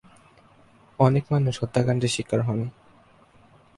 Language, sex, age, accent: Bengali, male, under 19, Native